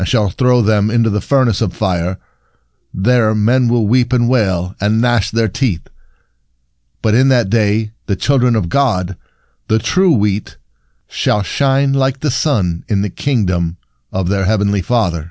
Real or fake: real